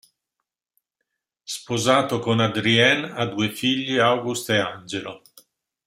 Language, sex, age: Italian, male, 60-69